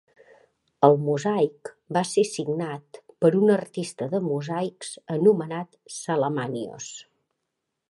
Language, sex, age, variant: Catalan, female, 50-59, Central